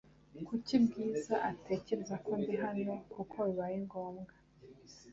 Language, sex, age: Kinyarwanda, female, 19-29